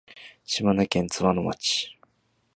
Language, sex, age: Japanese, male, 19-29